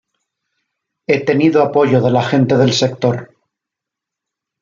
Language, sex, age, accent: Spanish, male, 40-49, España: Norte peninsular (Asturias, Castilla y León, Cantabria, País Vasco, Navarra, Aragón, La Rioja, Guadalajara, Cuenca)